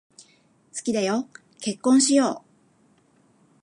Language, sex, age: Japanese, female, 50-59